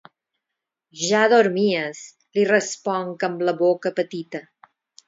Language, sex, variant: Catalan, female, Balear